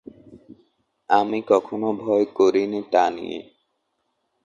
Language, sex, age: Bengali, male, under 19